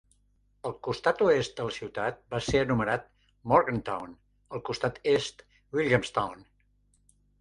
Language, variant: Catalan, Central